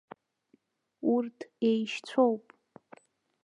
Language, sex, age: Abkhazian, female, under 19